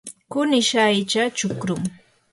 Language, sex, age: Yanahuanca Pasco Quechua, female, 30-39